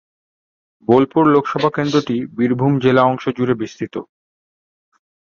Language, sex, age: Bengali, male, 30-39